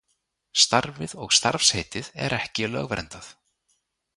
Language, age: Icelandic, 30-39